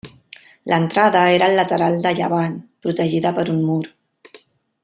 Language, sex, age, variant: Catalan, female, 40-49, Central